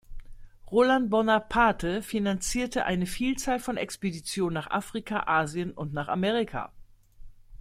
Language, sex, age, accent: German, female, 50-59, Deutschland Deutsch